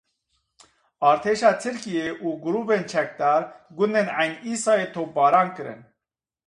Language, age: Kurdish, 30-39